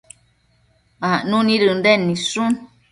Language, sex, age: Matsés, female, 30-39